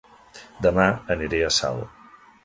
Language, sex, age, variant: Catalan, male, 40-49, Central